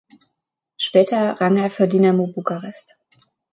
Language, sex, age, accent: German, female, 19-29, Deutschland Deutsch